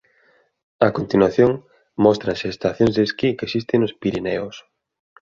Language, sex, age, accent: Galician, male, 30-39, Normativo (estándar)